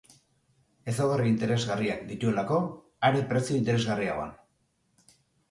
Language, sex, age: Basque, male, 40-49